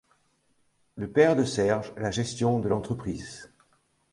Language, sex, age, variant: French, male, 60-69, Français de métropole